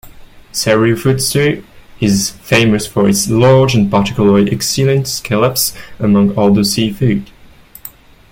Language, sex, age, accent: English, male, 19-29, England English